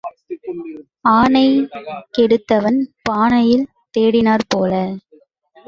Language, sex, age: Tamil, female, under 19